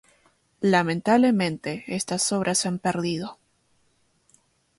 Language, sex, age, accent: Spanish, female, 19-29, Rioplatense: Argentina, Uruguay, este de Bolivia, Paraguay